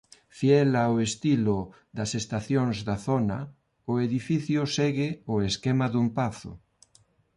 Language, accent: Galician, Neofalante